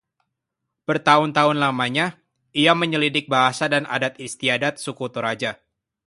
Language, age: Indonesian, 19-29